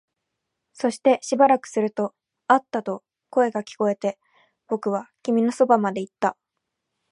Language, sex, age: Japanese, female, 19-29